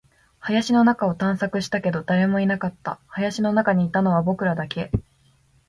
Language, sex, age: Japanese, female, 19-29